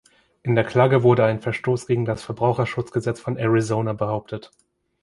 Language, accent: German, Deutschland Deutsch